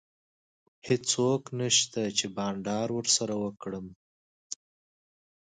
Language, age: Pashto, 19-29